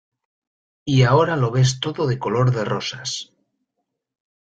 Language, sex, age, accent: Spanish, male, 30-39, España: Norte peninsular (Asturias, Castilla y León, Cantabria, País Vasco, Navarra, Aragón, La Rioja, Guadalajara, Cuenca)